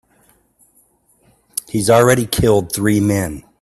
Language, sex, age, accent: English, male, 50-59, United States English